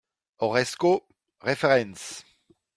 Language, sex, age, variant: French, male, 40-49, Français d'Europe